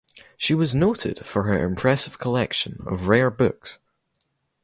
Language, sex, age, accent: English, male, under 19, Scottish English